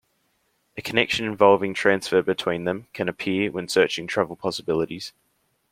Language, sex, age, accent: English, male, under 19, Australian English